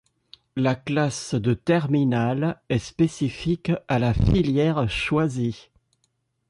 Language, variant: French, Français de métropole